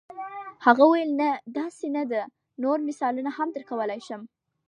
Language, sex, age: Pashto, female, under 19